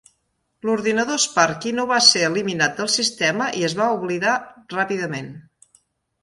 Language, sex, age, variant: Catalan, female, 40-49, Central